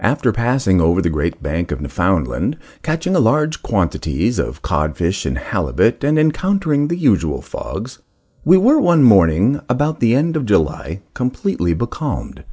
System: none